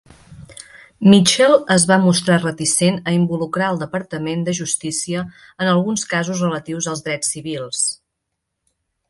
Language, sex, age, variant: Catalan, female, 30-39, Central